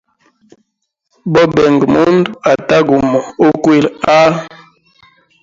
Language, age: Hemba, 30-39